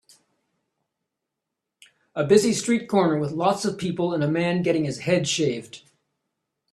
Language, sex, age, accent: English, male, 60-69, Canadian English